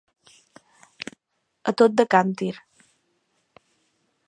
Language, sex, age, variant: Catalan, female, 19-29, Balear